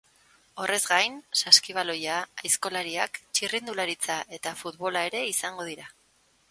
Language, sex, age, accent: Basque, female, 40-49, Erdialdekoa edo Nafarra (Gipuzkoa, Nafarroa)